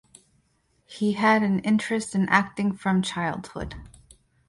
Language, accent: English, United States English